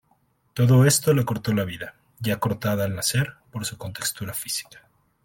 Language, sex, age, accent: Spanish, male, 30-39, México